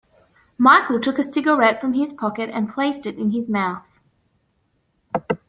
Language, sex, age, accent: English, female, 19-29, Australian English